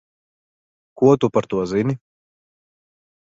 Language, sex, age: Latvian, male, 19-29